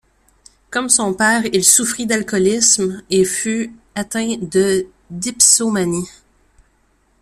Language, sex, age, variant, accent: French, female, 19-29, Français d'Amérique du Nord, Français du Canada